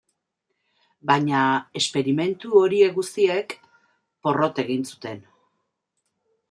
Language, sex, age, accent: Basque, female, 50-59, Mendebalekoa (Araba, Bizkaia, Gipuzkoako mendebaleko herri batzuk)